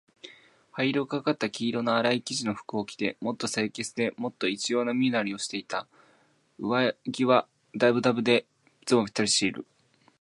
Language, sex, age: Japanese, male, 19-29